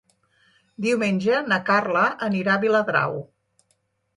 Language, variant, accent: Catalan, Central, central